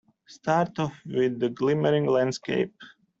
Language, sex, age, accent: English, male, 40-49, Australian English